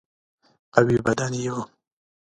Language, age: Pashto, 19-29